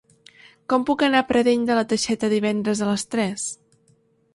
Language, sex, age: Catalan, female, 19-29